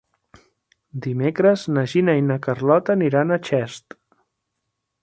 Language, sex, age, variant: Catalan, male, 40-49, Central